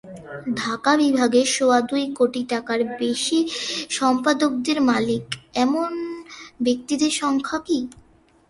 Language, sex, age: Bengali, female, under 19